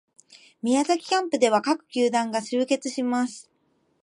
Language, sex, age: Japanese, female, 19-29